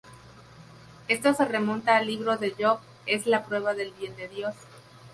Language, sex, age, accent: Spanish, female, 30-39, México